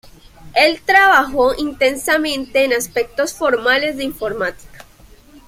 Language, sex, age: Spanish, female, 19-29